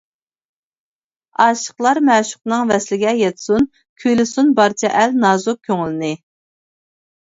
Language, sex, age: Uyghur, female, 30-39